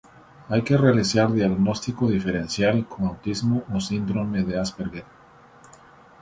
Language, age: Spanish, 50-59